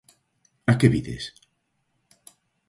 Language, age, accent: Galician, 50-59, Oriental (común en zona oriental)